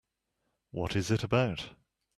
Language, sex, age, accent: English, male, 50-59, England English